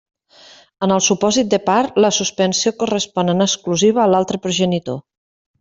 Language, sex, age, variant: Catalan, female, 40-49, Nord-Occidental